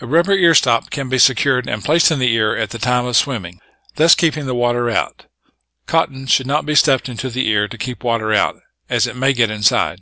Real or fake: real